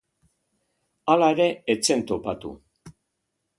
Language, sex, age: Basque, male, 60-69